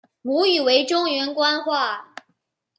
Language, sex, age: Chinese, male, under 19